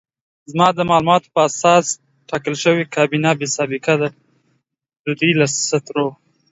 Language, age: Pashto, 19-29